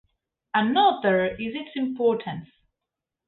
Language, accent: English, England English